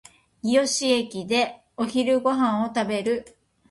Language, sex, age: Japanese, female, 50-59